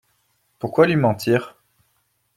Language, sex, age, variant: French, male, 19-29, Français de métropole